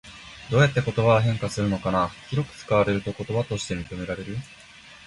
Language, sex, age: Japanese, male, 19-29